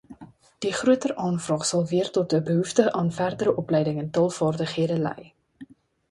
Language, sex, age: Afrikaans, female, 19-29